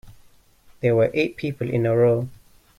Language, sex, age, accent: English, male, 19-29, England English